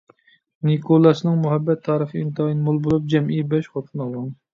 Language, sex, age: Uyghur, male, 30-39